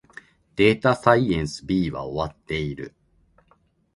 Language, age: Japanese, 40-49